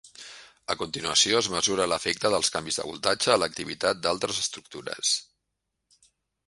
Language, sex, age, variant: Catalan, male, 50-59, Central